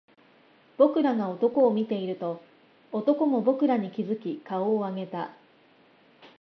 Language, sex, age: Japanese, female, 30-39